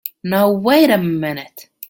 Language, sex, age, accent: English, female, 19-29, England English